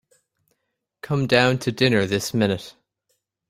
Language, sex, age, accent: English, male, 19-29, Irish English